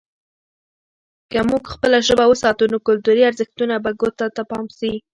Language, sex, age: Pashto, female, 40-49